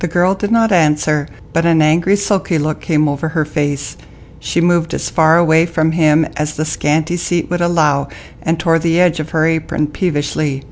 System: none